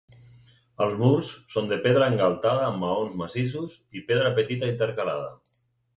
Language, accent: Catalan, Barcelona